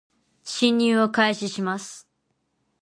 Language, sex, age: Japanese, female, 19-29